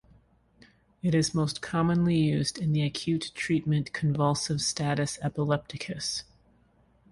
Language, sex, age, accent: English, female, 30-39, United States English